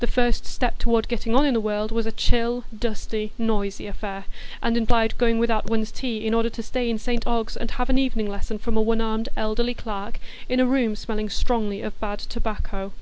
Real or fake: real